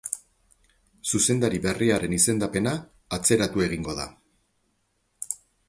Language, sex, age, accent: Basque, male, 50-59, Mendebalekoa (Araba, Bizkaia, Gipuzkoako mendebaleko herri batzuk)